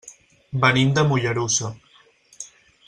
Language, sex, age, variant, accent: Catalan, male, 19-29, Central, central; Barceloní